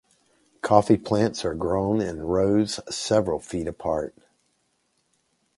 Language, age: English, 50-59